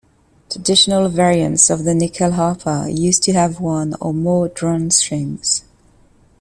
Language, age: English, 19-29